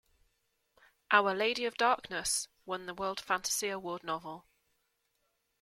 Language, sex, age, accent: English, female, 40-49, England English